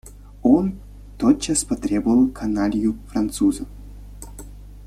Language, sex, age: Russian, male, 19-29